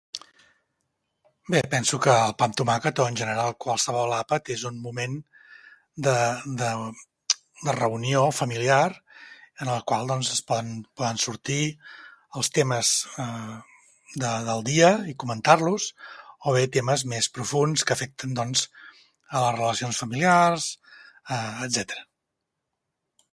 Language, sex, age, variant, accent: Catalan, male, 50-59, Central, central